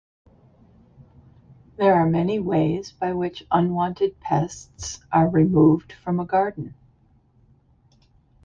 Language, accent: English, United States English